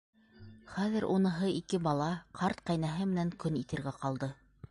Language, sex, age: Bashkir, female, 30-39